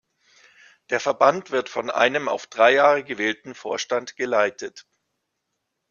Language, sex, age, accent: German, male, 40-49, Deutschland Deutsch